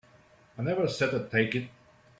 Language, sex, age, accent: English, male, 30-39, United States English